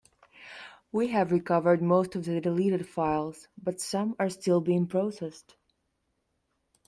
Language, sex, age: English, female, 19-29